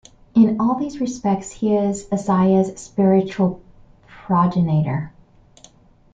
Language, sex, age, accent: English, female, 40-49, United States English